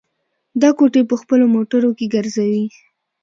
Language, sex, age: Pashto, female, 19-29